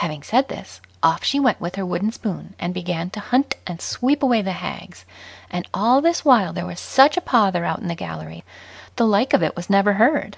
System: none